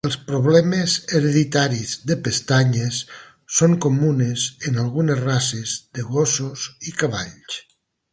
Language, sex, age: Catalan, male, 60-69